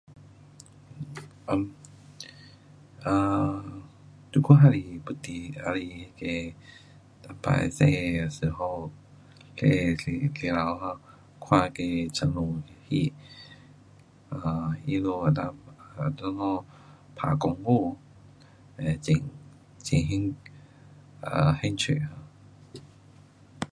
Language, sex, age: Pu-Xian Chinese, male, 40-49